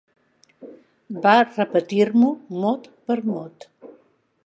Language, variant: Catalan, Central